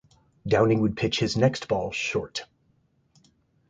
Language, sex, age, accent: English, male, 50-59, United States English